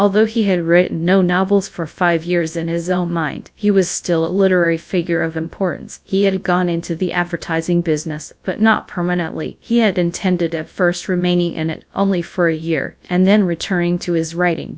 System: TTS, GradTTS